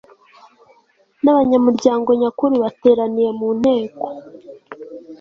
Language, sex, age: Kinyarwanda, female, 19-29